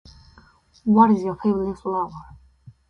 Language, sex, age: English, female, 19-29